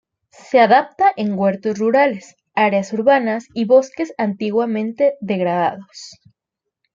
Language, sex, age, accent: Spanish, female, 19-29, México